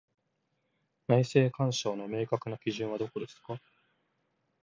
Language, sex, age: Japanese, male, under 19